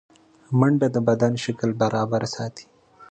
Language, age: Pashto, 19-29